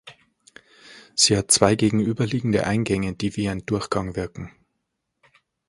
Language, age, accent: German, 30-39, Deutschland Deutsch